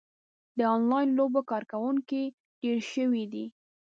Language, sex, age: Pashto, female, 19-29